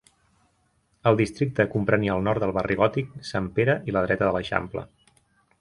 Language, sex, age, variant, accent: Catalan, male, 30-39, Central, tarragoní